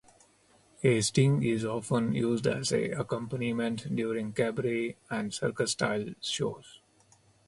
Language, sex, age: English, male, 40-49